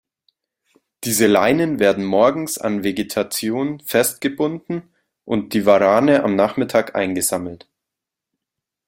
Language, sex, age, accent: German, male, 19-29, Deutschland Deutsch